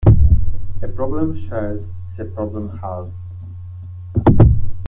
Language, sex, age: English, male, 19-29